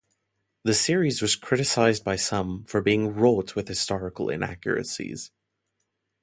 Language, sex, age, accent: English, male, 19-29, Southern African (South Africa, Zimbabwe, Namibia)